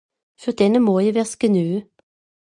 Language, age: Swiss German, 50-59